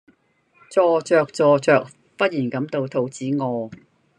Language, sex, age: Cantonese, female, 60-69